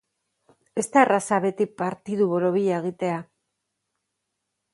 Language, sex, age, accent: Basque, female, 50-59, Mendebalekoa (Araba, Bizkaia, Gipuzkoako mendebaleko herri batzuk)